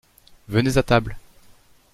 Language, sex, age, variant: French, male, 19-29, Français de métropole